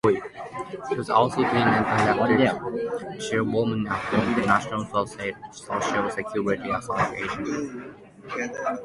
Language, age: English, 19-29